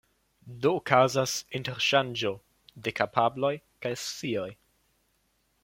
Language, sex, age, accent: Esperanto, male, 19-29, Internacia